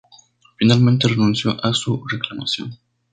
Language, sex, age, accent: Spanish, male, 19-29, México